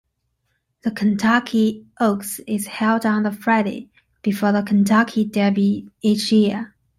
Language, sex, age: English, male, 19-29